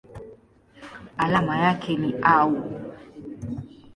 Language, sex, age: Swahili, female, 19-29